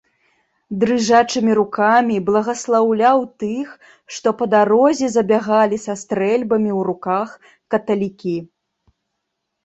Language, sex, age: Belarusian, female, 30-39